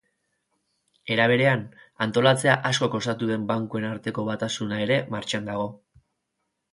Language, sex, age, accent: Basque, male, 30-39, Erdialdekoa edo Nafarra (Gipuzkoa, Nafarroa)